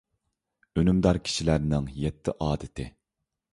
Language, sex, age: Uyghur, male, 30-39